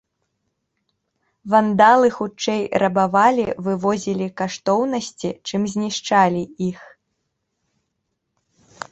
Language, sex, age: Belarusian, female, 19-29